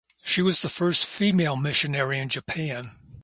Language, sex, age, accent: English, male, 70-79, United States English